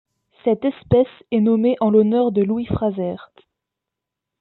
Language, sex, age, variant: French, female, 19-29, Français de métropole